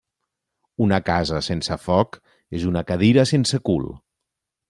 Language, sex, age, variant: Catalan, male, 40-49, Central